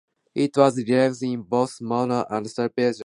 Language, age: English, 19-29